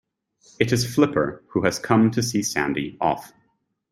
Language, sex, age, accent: English, male, 19-29, United States English